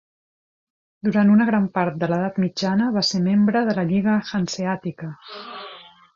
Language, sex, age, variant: Catalan, female, 30-39, Central